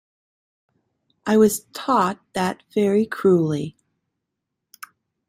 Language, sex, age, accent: English, female, 50-59, United States English